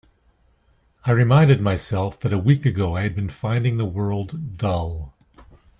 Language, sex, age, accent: English, male, 50-59, Canadian English